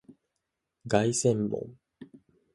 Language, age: Japanese, 19-29